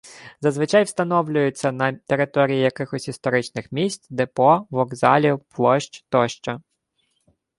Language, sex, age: Ukrainian, male, 19-29